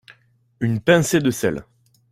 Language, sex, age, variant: French, male, 19-29, Français de métropole